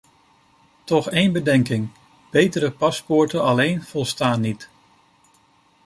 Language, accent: Dutch, Nederlands Nederlands